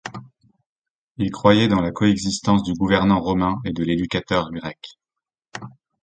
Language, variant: French, Français de métropole